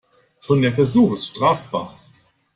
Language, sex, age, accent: German, male, 50-59, Deutschland Deutsch